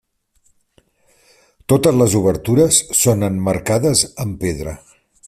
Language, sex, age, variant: Catalan, male, 60-69, Central